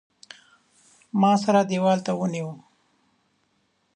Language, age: Pashto, 40-49